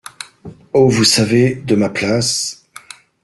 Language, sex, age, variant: French, male, 50-59, Français de métropole